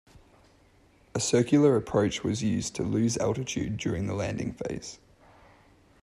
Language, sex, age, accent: English, male, 19-29, Australian English